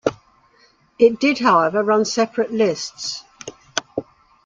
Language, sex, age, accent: English, female, 70-79, England English